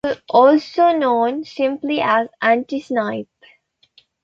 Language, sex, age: English, female, 19-29